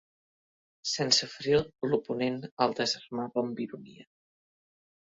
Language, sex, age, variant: Catalan, male, under 19, Central